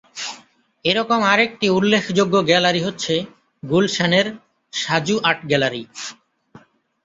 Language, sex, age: Bengali, male, 30-39